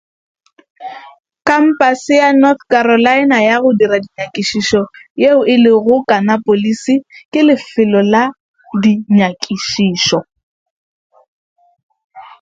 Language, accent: English, Southern African (South Africa, Zimbabwe, Namibia)